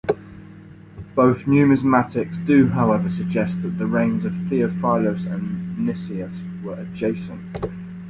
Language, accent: English, England English